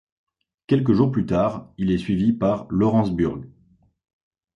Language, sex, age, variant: French, male, 19-29, Français de métropole